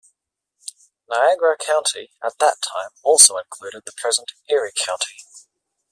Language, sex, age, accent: English, male, 19-29, Australian English